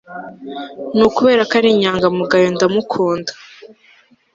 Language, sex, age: Kinyarwanda, female, 19-29